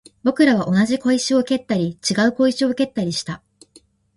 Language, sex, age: Japanese, female, 19-29